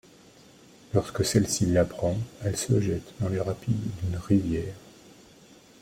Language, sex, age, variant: French, male, 50-59, Français de métropole